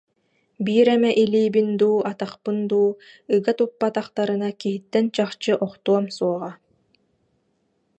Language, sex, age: Yakut, female, 19-29